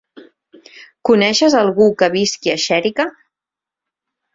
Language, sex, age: Catalan, female, 40-49